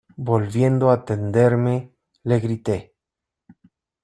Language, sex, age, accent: Spanish, male, 40-49, Andino-Pacífico: Colombia, Perú, Ecuador, oeste de Bolivia y Venezuela andina